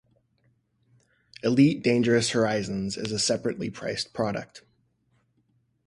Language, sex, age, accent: English, male, 30-39, United States English